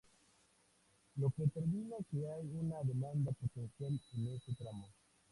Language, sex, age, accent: Spanish, male, 19-29, México